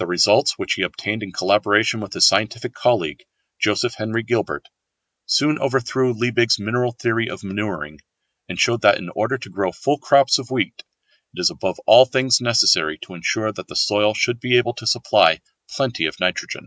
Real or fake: real